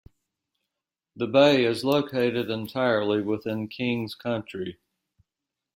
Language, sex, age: English, male, 50-59